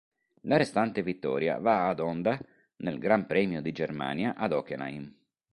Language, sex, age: Italian, male, 40-49